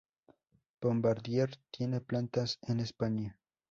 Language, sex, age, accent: Spanish, male, under 19, México